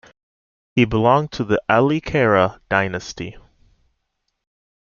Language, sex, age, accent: English, male, 19-29, United States English